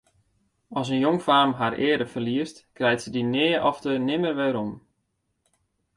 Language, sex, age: Western Frisian, male, 19-29